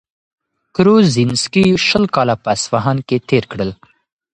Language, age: Pashto, 19-29